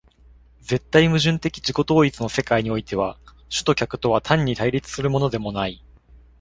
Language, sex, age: Japanese, male, 19-29